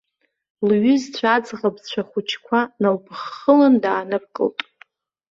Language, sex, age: Abkhazian, female, 40-49